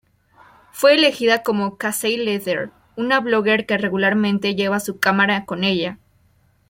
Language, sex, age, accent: Spanish, female, 19-29, México